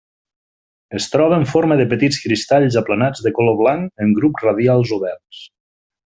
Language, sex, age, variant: Catalan, male, 40-49, Nord-Occidental